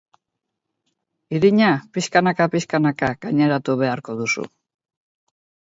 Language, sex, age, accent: Basque, female, 70-79, Mendebalekoa (Araba, Bizkaia, Gipuzkoako mendebaleko herri batzuk)